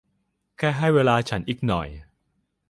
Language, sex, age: Thai, male, 19-29